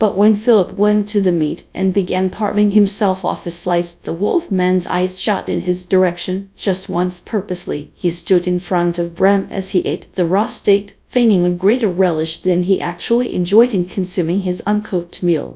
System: TTS, GradTTS